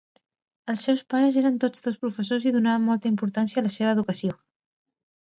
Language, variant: Catalan, Central